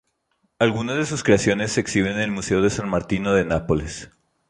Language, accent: Spanish, México